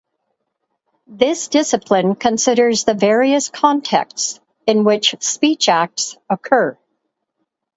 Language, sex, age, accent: English, female, 60-69, United States English